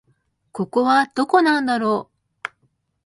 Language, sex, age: Japanese, female, 19-29